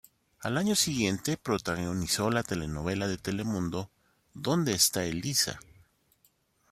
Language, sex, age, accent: Spanish, male, 50-59, México